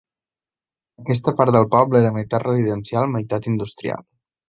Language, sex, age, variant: Catalan, male, 19-29, Balear